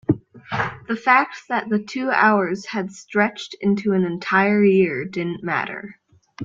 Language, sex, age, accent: English, female, 40-49, United States English